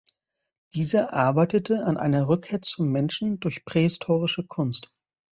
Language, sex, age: German, male, 30-39